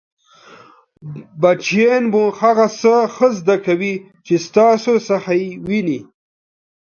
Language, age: Pashto, 30-39